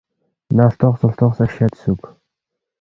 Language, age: Balti, 19-29